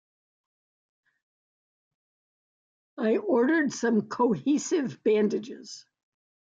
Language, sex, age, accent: English, female, 70-79, United States English